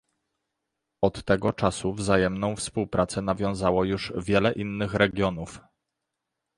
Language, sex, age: Polish, male, 30-39